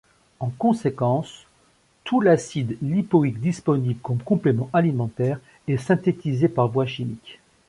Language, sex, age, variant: French, male, 50-59, Français de métropole